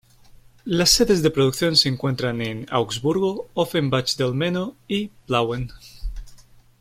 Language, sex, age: Spanish, male, 19-29